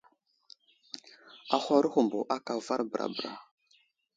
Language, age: Wuzlam, 19-29